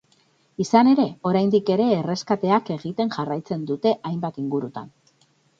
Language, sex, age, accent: Basque, female, 30-39, Mendebalekoa (Araba, Bizkaia, Gipuzkoako mendebaleko herri batzuk)